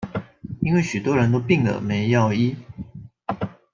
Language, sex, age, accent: Chinese, male, 19-29, 出生地：高雄市